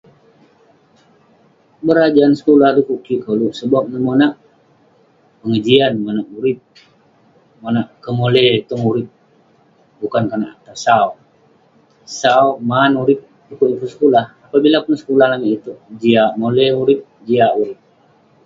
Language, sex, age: Western Penan, male, 19-29